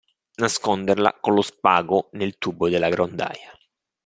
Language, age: Italian, 40-49